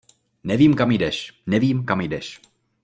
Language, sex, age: Czech, male, 19-29